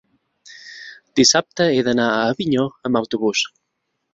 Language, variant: Catalan, Central